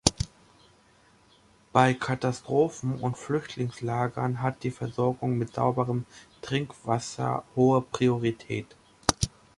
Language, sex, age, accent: German, male, 19-29, Deutschland Deutsch